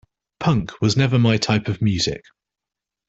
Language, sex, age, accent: English, male, 40-49, England English